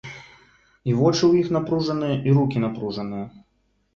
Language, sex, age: Belarusian, male, 19-29